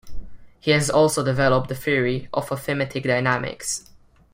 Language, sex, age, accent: English, male, under 19, England English